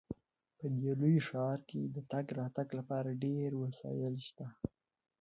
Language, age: Pashto, 19-29